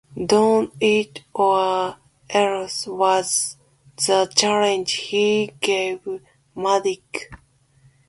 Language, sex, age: English, female, 30-39